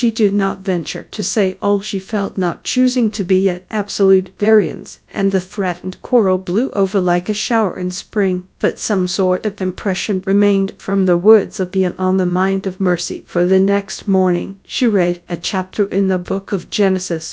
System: TTS, GradTTS